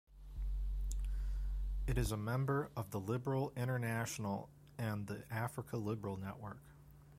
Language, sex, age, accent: English, male, 30-39, United States English